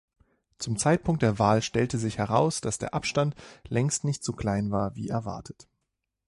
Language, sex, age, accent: German, male, 30-39, Deutschland Deutsch